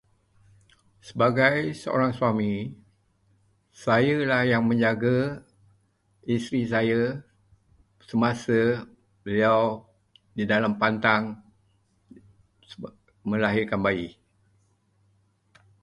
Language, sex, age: Malay, male, 70-79